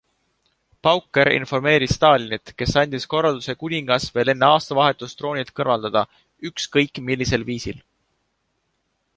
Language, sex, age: Estonian, male, 19-29